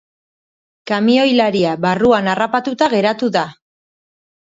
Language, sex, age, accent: Basque, female, 40-49, Mendebalekoa (Araba, Bizkaia, Gipuzkoako mendebaleko herri batzuk)